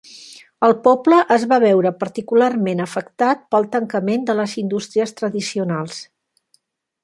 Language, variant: Catalan, Septentrional